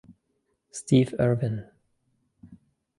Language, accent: German, Deutschland Deutsch